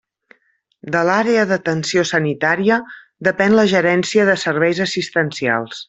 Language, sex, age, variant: Catalan, female, 50-59, Central